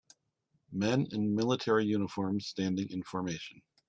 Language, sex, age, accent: English, male, 50-59, United States English